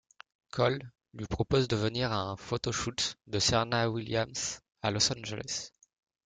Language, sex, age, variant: French, male, 19-29, Français de métropole